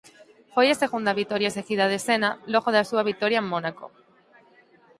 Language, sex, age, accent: Galician, female, 19-29, Atlántico (seseo e gheada)